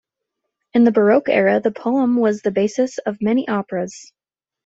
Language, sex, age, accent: English, female, 19-29, United States English